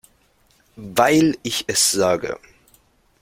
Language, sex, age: German, male, 19-29